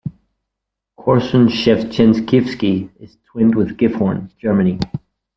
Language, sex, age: English, male, 19-29